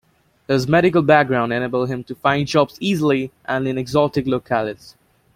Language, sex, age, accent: English, male, 19-29, United States English